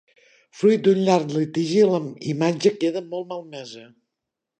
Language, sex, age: Catalan, female, 60-69